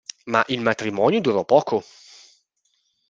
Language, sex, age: Italian, male, 19-29